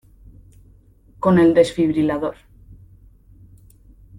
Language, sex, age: Spanish, female, 30-39